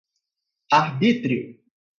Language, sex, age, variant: Portuguese, male, 19-29, Portuguese (Brasil)